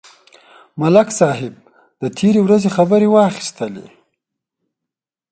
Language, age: Pashto, 19-29